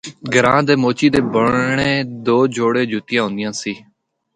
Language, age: Northern Hindko, 19-29